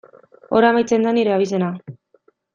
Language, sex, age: Basque, female, 19-29